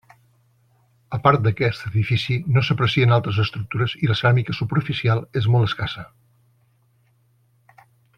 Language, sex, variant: Catalan, male, Central